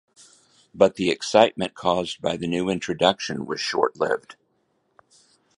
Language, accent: English, United States English